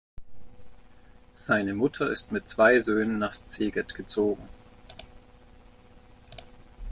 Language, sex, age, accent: German, male, 19-29, Deutschland Deutsch